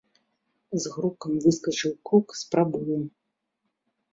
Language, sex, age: Belarusian, female, 40-49